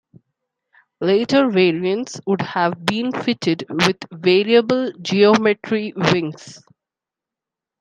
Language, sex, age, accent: English, female, 19-29, India and South Asia (India, Pakistan, Sri Lanka)